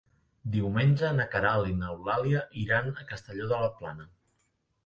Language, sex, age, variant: Catalan, male, 30-39, Central